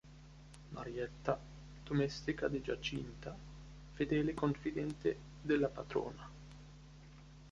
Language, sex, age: Italian, male, 19-29